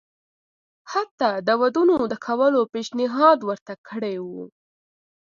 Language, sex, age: Pashto, female, under 19